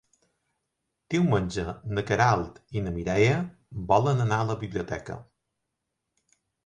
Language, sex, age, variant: Catalan, male, 50-59, Balear